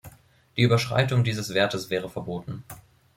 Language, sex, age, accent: German, male, 19-29, Deutschland Deutsch